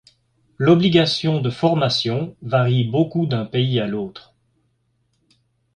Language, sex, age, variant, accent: French, male, 50-59, Français d'Europe, Français de Belgique